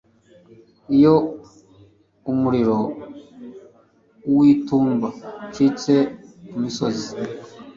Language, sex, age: Kinyarwanda, male, 30-39